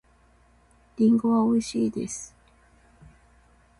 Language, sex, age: Japanese, female, 30-39